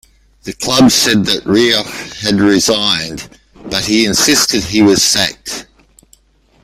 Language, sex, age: English, male, 60-69